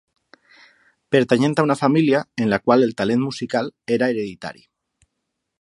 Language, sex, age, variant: Catalan, male, 40-49, Valencià meridional